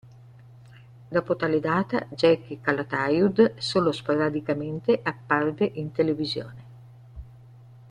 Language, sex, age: Italian, female, 70-79